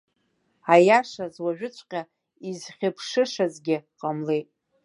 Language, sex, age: Abkhazian, female, 40-49